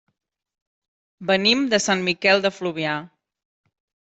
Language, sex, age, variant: Catalan, female, 40-49, Central